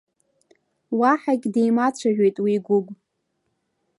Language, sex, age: Abkhazian, female, under 19